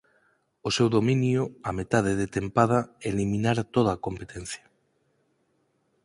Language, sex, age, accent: Galician, male, 40-49, Normativo (estándar)